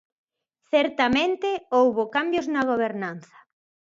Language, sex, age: Galician, female, 50-59